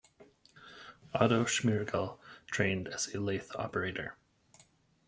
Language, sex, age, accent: English, male, 30-39, Canadian English